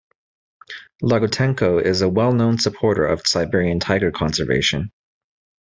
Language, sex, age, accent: English, male, 30-39, United States English